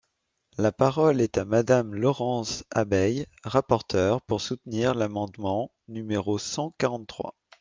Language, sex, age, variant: French, male, 30-39, Français de métropole